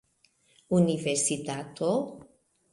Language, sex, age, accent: Esperanto, female, 50-59, Internacia